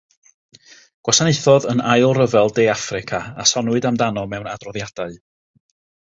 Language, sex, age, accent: Welsh, male, 30-39, Y Deyrnas Unedig Cymraeg